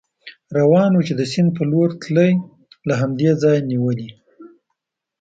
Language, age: Pashto, under 19